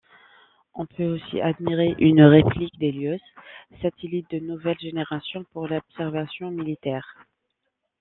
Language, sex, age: French, female, 19-29